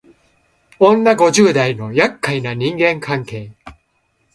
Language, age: Japanese, 40-49